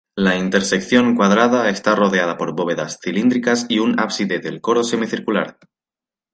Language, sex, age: Spanish, male, 19-29